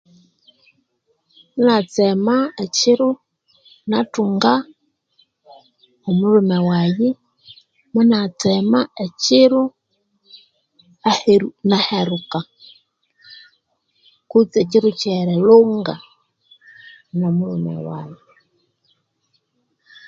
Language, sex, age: Konzo, female, 40-49